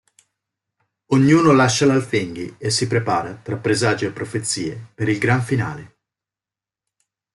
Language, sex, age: Italian, male, 40-49